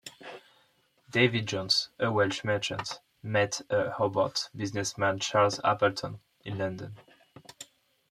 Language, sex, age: English, male, 19-29